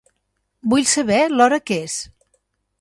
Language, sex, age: Catalan, female, 50-59